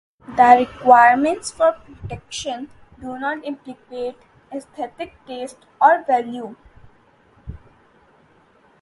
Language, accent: English, India and South Asia (India, Pakistan, Sri Lanka)